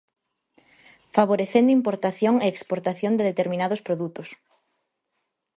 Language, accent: Galician, Oriental (común en zona oriental)